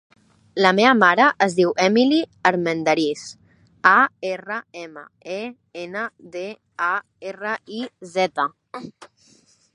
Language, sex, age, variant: Catalan, female, 40-49, Central